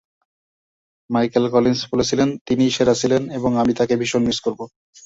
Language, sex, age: Bengali, male, 19-29